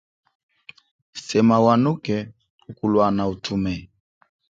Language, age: Chokwe, 19-29